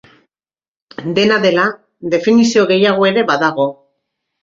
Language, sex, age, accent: Basque, female, 50-59, Mendebalekoa (Araba, Bizkaia, Gipuzkoako mendebaleko herri batzuk)